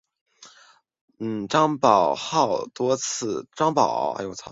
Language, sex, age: Chinese, male, 19-29